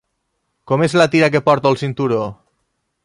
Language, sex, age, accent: Catalan, male, 30-39, valencià